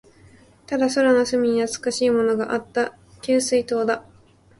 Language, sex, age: Japanese, female, under 19